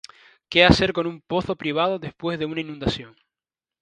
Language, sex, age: Spanish, male, 19-29